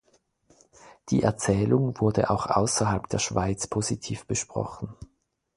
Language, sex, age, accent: German, male, 40-49, Schweizerdeutsch